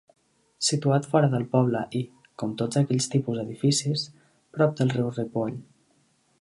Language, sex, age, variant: Catalan, male, under 19, Central